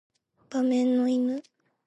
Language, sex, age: Japanese, female, under 19